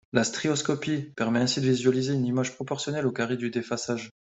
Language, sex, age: French, male, 30-39